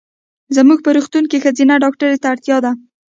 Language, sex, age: Pashto, female, 19-29